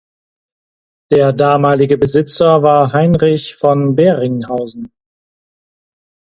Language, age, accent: German, 40-49, Deutschland Deutsch